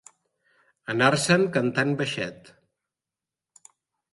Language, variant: Catalan, Central